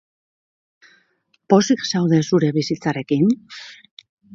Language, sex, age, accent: Basque, female, 40-49, Mendebalekoa (Araba, Bizkaia, Gipuzkoako mendebaleko herri batzuk)